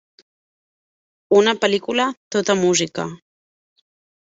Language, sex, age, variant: Catalan, female, 30-39, Central